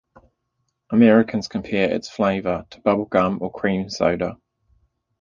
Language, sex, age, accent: English, male, 30-39, New Zealand English